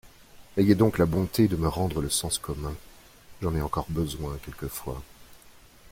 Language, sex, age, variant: French, male, 40-49, Français de métropole